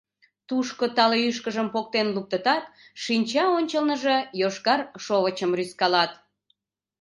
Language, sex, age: Mari, female, 40-49